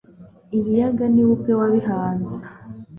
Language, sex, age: Kinyarwanda, female, 19-29